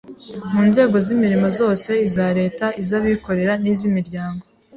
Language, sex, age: Kinyarwanda, female, 19-29